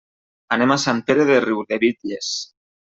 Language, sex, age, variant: Catalan, male, 19-29, Nord-Occidental